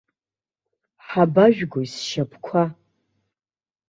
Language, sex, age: Abkhazian, female, 30-39